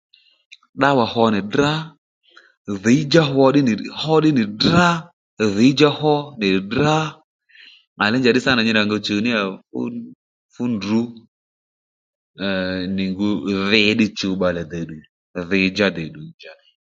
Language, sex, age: Lendu, male, 30-39